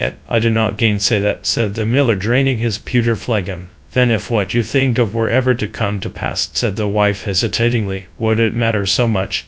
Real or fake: fake